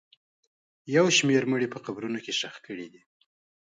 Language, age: Pashto, 30-39